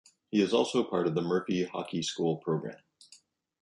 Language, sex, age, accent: English, male, 40-49, United States English